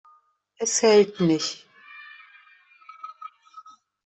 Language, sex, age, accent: German, female, 50-59, Deutschland Deutsch